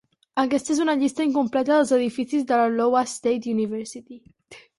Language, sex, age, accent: Catalan, female, under 19, Girona